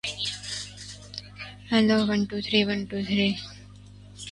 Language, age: English, 19-29